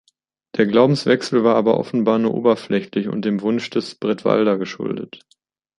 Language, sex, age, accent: German, male, 30-39, Deutschland Deutsch